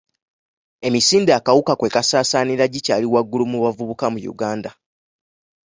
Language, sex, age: Ganda, male, 19-29